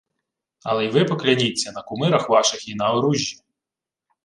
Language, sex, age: Ukrainian, male, 30-39